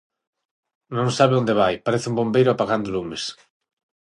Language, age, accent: Galician, 30-39, Central (gheada); Normativo (estándar); Neofalante